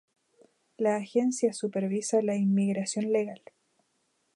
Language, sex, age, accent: Spanish, female, 19-29, Chileno: Chile, Cuyo